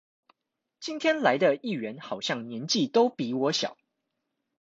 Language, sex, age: Chinese, male, 19-29